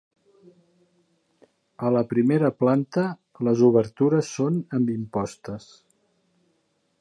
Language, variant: Catalan, Central